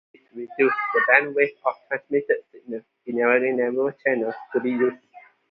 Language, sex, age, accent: English, male, 19-29, Malaysian English